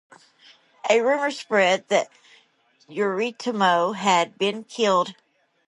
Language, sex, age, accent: English, female, 40-49, United States English